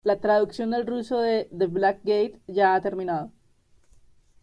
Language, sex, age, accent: Spanish, female, 19-29, Andino-Pacífico: Colombia, Perú, Ecuador, oeste de Bolivia y Venezuela andina